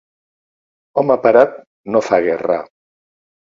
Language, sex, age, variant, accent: Catalan, male, 60-69, Central, Català central